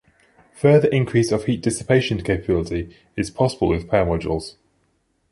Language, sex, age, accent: English, male, 30-39, England English